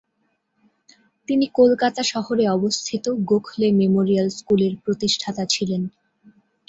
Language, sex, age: Bengali, female, 19-29